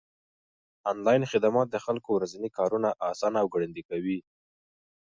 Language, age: Pashto, 19-29